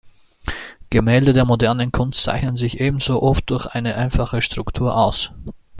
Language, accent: German, Österreichisches Deutsch